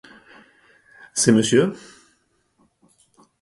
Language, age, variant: French, 30-39, Français de métropole